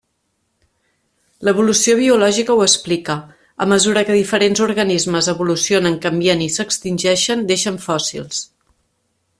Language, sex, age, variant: Catalan, female, 40-49, Central